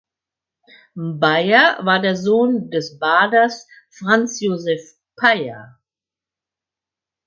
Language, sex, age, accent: German, female, 60-69, Deutschland Deutsch